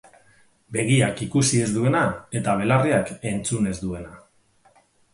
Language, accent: Basque, Mendebalekoa (Araba, Bizkaia, Gipuzkoako mendebaleko herri batzuk)